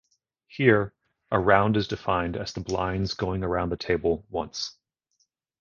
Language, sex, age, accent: English, male, 30-39, United States English